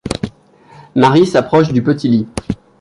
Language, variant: French, Français de métropole